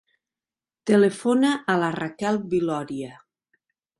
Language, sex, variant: Catalan, female, Nord-Occidental